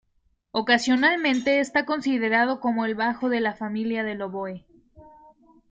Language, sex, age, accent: Spanish, female, 19-29, México